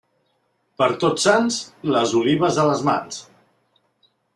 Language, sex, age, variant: Catalan, male, 40-49, Central